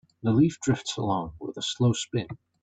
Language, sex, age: English, male, 19-29